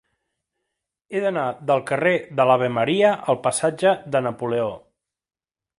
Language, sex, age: Catalan, male, 30-39